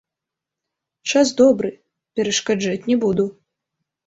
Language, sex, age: Belarusian, female, under 19